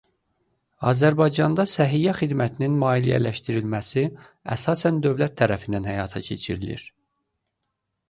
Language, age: Azerbaijani, 30-39